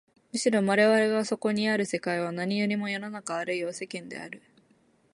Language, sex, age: Japanese, female, 19-29